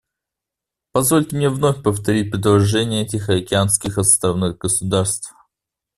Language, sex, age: Russian, male, under 19